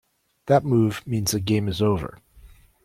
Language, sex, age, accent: English, male, 40-49, United States English